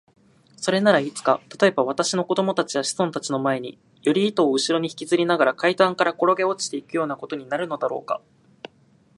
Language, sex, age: Japanese, male, 19-29